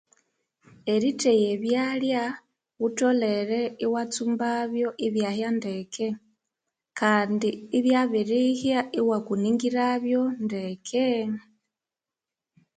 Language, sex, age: Konzo, female, 30-39